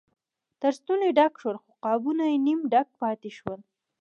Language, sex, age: Pashto, female, 19-29